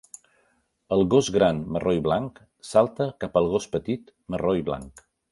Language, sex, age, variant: Catalan, male, 50-59, Central